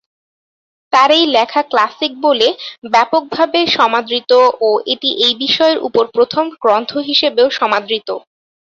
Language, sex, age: Bengali, female, 19-29